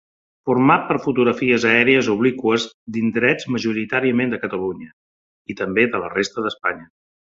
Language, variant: Catalan, Central